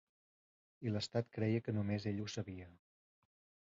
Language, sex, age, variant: Catalan, male, 30-39, Central